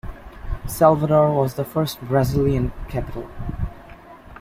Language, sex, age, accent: English, male, under 19, United States English